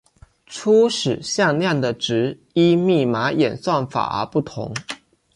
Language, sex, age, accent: Chinese, male, 19-29, 出生地：福建省